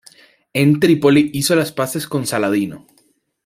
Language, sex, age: Spanish, male, 19-29